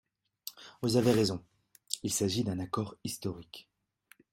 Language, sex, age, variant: French, male, 30-39, Français de métropole